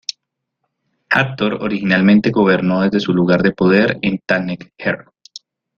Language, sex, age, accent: Spanish, male, 19-29, Andino-Pacífico: Colombia, Perú, Ecuador, oeste de Bolivia y Venezuela andina